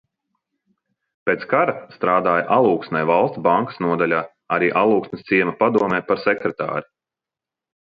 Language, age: Latvian, 30-39